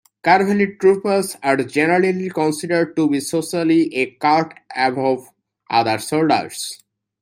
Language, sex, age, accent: English, male, 19-29, United States English